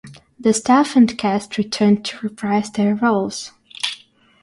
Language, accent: English, United States English; England English